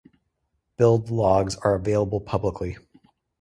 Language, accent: English, United States English